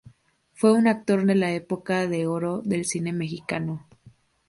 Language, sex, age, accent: Spanish, female, 19-29, México